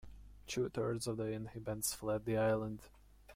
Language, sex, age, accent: English, male, under 19, United States English